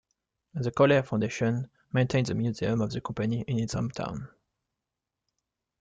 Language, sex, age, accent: English, male, 19-29, Irish English